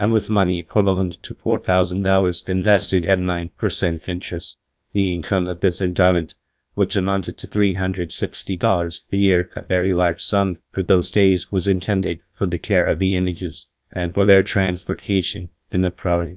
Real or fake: fake